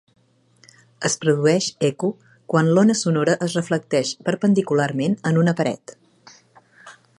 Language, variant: Catalan, Central